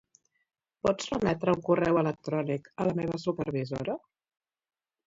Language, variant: Catalan, Central